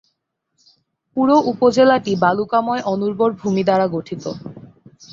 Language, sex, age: Bengali, female, 19-29